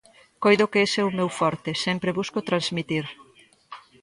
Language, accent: Galician, Atlántico (seseo e gheada)